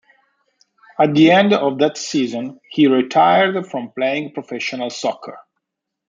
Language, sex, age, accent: English, male, 40-49, United States English